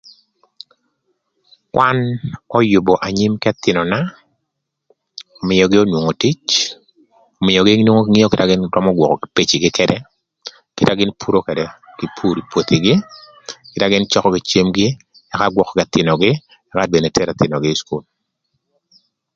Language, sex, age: Thur, male, 60-69